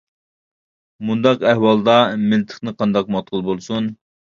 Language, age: Uyghur, 19-29